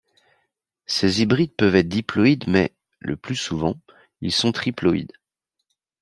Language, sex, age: French, male, 40-49